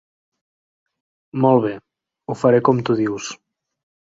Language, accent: Catalan, Camp de Tarragona